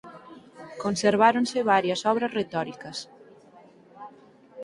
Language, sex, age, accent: Galician, female, 19-29, Atlántico (seseo e gheada)